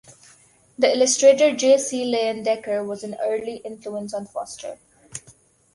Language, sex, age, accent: English, female, under 19, India and South Asia (India, Pakistan, Sri Lanka)